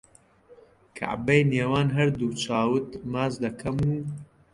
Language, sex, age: Central Kurdish, male, 30-39